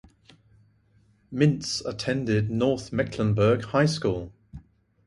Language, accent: English, England English